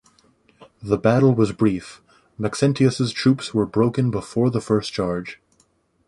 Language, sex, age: English, male, 19-29